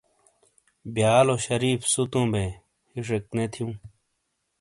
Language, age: Shina, 30-39